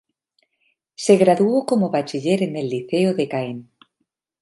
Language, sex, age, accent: Spanish, female, 40-49, España: Norte peninsular (Asturias, Castilla y León, Cantabria, País Vasco, Navarra, Aragón, La Rioja, Guadalajara, Cuenca)